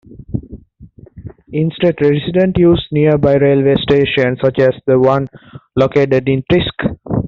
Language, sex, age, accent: English, male, 19-29, England English